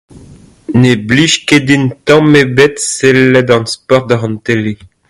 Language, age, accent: Breton, 30-39, Kerneveg; Leoneg